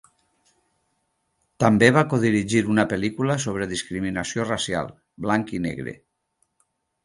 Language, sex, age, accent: Catalan, male, 50-59, valencià